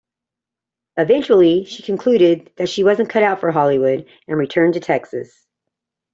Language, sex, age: English, female, 40-49